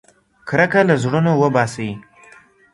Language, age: Pashto, under 19